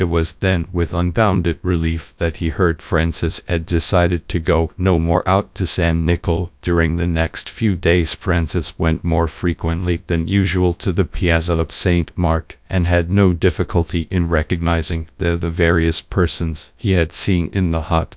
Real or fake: fake